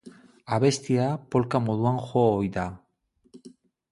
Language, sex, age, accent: Basque, male, 40-49, Erdialdekoa edo Nafarra (Gipuzkoa, Nafarroa)